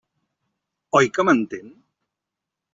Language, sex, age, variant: Catalan, male, 50-59, Central